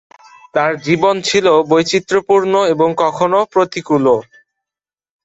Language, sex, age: Bengali, male, 19-29